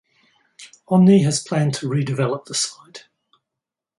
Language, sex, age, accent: English, male, 60-69, Australian English